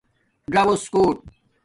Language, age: Domaaki, 40-49